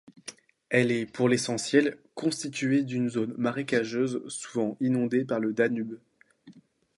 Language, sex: French, male